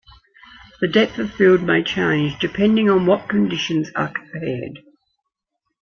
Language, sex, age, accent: English, female, 60-69, Australian English